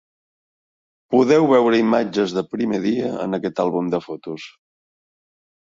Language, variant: Catalan, Central